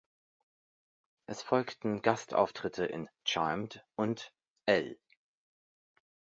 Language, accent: German, Deutschland Deutsch